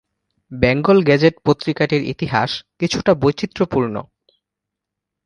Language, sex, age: Bengali, male, 19-29